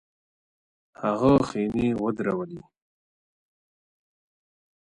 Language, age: Pashto, 30-39